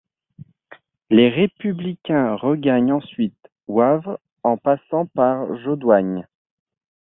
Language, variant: French, Français de métropole